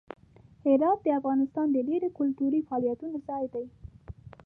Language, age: Pashto, 19-29